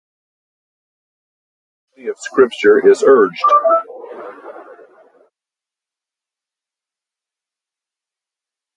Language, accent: English, United States English